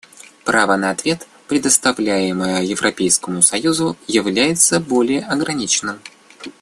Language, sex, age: Russian, male, 19-29